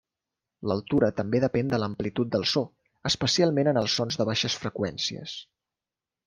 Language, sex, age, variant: Catalan, male, 30-39, Central